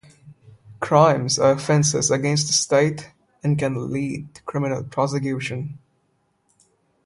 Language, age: English, 19-29